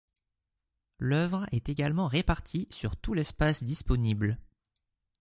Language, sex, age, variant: French, male, 30-39, Français de métropole